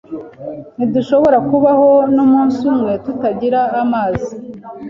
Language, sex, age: Kinyarwanda, female, 40-49